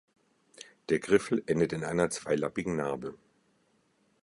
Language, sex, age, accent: German, male, 50-59, Deutschland Deutsch